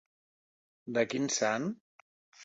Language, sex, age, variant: Catalan, male, 30-39, Central